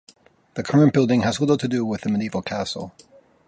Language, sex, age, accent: English, male, 40-49, United States English